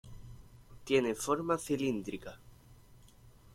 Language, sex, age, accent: Spanish, male, 19-29, España: Sur peninsular (Andalucia, Extremadura, Murcia)